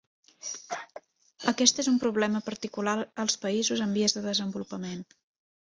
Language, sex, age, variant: Catalan, female, 30-39, Central